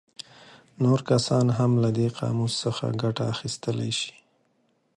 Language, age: Pashto, 40-49